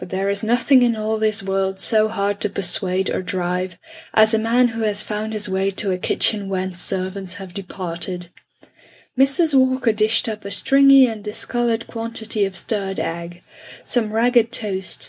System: none